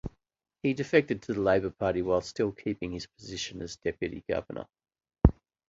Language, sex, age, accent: English, male, 40-49, Australian English